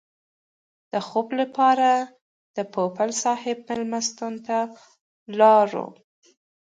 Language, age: Pashto, 19-29